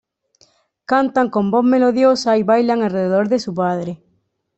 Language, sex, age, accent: Spanish, female, 19-29, España: Sur peninsular (Andalucia, Extremadura, Murcia)